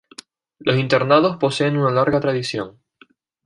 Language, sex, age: Spanish, female, 19-29